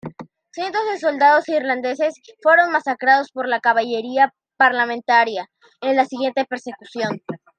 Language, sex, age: Spanish, female, 30-39